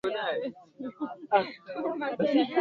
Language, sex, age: Swahili, female, 19-29